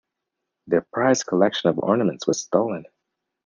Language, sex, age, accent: English, male, 30-39, United States English